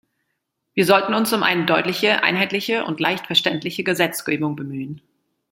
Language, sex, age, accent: German, female, 40-49, Deutschland Deutsch